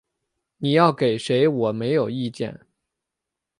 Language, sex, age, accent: Chinese, male, 30-39, 出生地：北京市